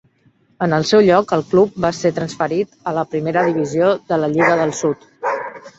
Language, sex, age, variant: Catalan, female, 30-39, Central